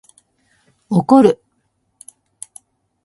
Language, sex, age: Japanese, female, 50-59